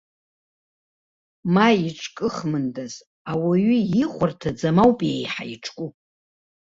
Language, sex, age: Abkhazian, female, 60-69